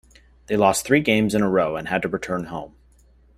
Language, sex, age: English, male, 19-29